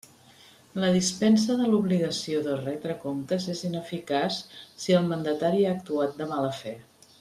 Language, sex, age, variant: Catalan, female, 50-59, Central